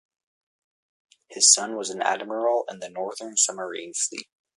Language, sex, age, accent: English, male, under 19, United States English